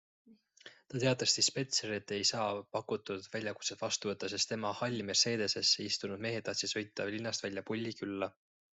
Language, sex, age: Estonian, male, 19-29